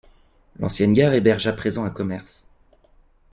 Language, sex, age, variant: French, male, 30-39, Français de métropole